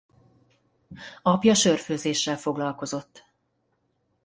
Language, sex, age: Hungarian, female, 50-59